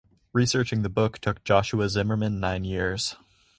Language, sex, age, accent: English, male, under 19, United States English